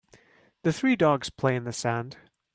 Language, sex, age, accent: English, male, 30-39, United States English